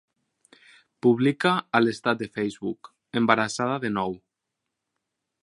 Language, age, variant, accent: Catalan, 19-29, Valencià central, valencià